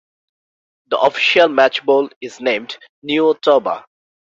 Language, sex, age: English, male, 19-29